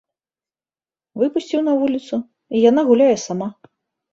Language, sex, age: Belarusian, female, 30-39